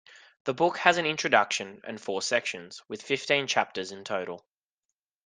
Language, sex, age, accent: English, male, 19-29, Australian English